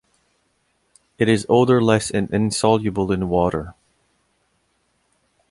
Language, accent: English, Canadian English